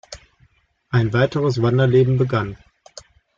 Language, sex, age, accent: German, male, 40-49, Deutschland Deutsch